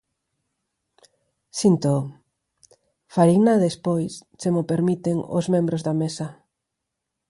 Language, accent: Galician, Normativo (estándar)